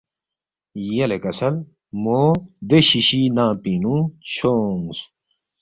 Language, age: Balti, 30-39